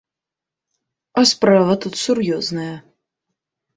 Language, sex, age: Belarusian, female, under 19